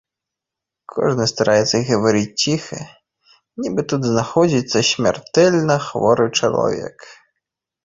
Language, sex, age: Belarusian, male, 19-29